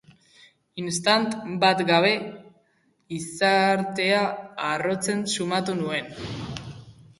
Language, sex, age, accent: Basque, female, 90+, Erdialdekoa edo Nafarra (Gipuzkoa, Nafarroa)